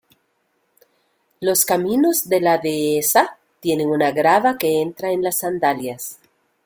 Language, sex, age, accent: Spanish, female, 40-49, América central